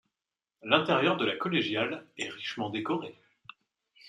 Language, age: French, 30-39